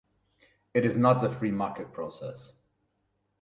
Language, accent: English, German